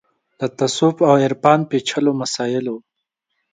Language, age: Pashto, 19-29